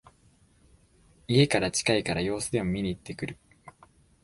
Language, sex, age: Japanese, male, 19-29